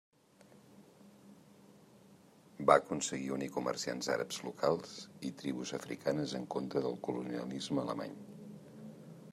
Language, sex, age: Catalan, male, 50-59